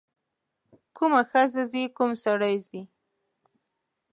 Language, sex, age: Pashto, female, 19-29